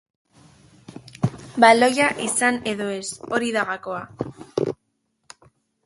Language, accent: Basque, Mendebalekoa (Araba, Bizkaia, Gipuzkoako mendebaleko herri batzuk)